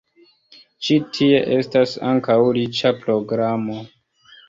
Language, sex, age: Esperanto, male, 19-29